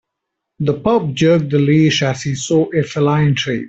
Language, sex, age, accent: English, male, 19-29, India and South Asia (India, Pakistan, Sri Lanka)